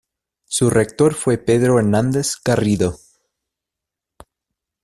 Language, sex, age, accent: Spanish, male, 30-39, Chileno: Chile, Cuyo